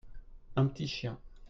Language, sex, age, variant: French, male, 30-39, Français de métropole